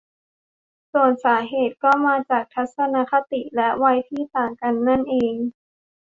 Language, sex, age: Thai, female, 19-29